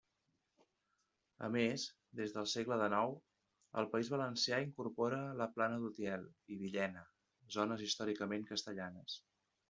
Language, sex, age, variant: Catalan, male, 40-49, Central